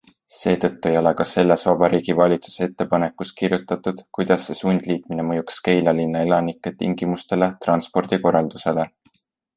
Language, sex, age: Estonian, male, 19-29